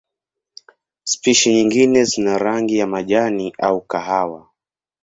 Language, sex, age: Swahili, male, 19-29